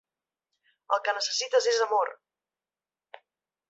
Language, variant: Catalan, Central